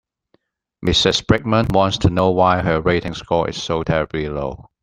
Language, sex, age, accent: English, male, 40-49, Hong Kong English